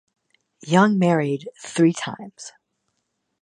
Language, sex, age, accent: English, female, 50-59, United States English